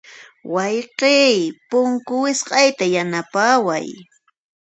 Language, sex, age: Puno Quechua, female, 40-49